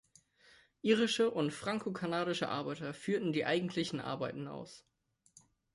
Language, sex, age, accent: German, male, 19-29, Deutschland Deutsch